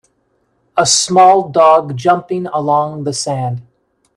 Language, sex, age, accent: English, male, 50-59, United States English